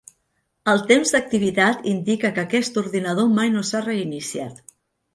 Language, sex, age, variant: Catalan, female, 50-59, Central